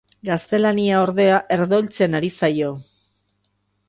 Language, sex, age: Basque, female, 50-59